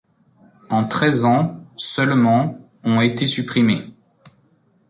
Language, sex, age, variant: French, male, 30-39, Français de métropole